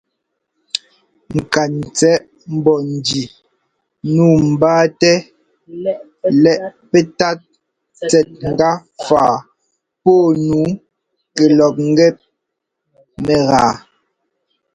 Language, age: Ngomba, 19-29